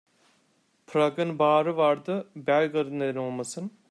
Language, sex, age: Turkish, male, 30-39